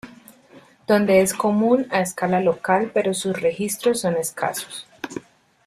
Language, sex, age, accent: Spanish, female, 30-39, Caribe: Cuba, Venezuela, Puerto Rico, República Dominicana, Panamá, Colombia caribeña, México caribeño, Costa del golfo de México